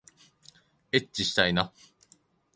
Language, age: Japanese, 30-39